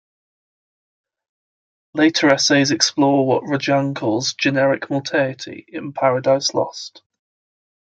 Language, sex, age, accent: English, male, 19-29, England English